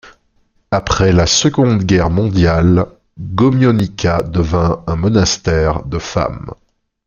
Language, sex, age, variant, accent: French, male, 30-39, Français d'Europe, Français de Suisse